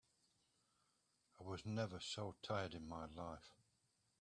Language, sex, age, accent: English, male, 60-69, England English